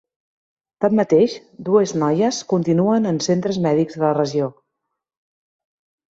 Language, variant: Catalan, Central